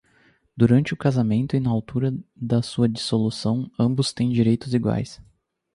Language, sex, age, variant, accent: Portuguese, male, 19-29, Portuguese (Brasil), Paulista